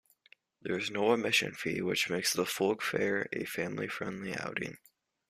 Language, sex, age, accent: English, male, under 19, United States English